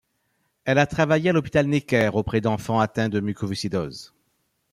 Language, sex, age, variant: French, male, 40-49, Français de métropole